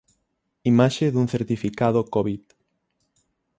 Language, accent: Galician, Oriental (común en zona oriental); Normativo (estándar)